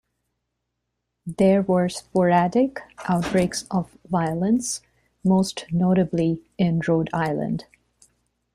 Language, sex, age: English, female, 50-59